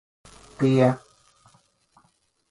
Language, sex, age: Latvian, male, 40-49